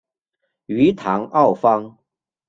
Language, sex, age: Chinese, male, 40-49